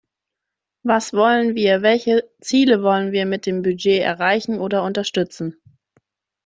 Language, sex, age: German, female, 19-29